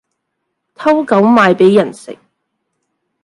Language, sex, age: Cantonese, female, 30-39